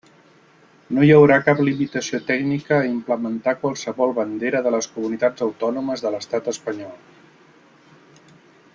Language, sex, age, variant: Catalan, male, 50-59, Central